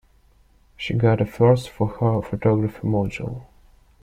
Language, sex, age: English, male, 19-29